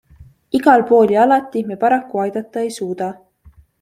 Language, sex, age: Estonian, female, 19-29